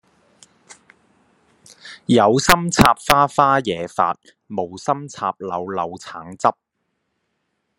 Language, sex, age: Chinese, male, 30-39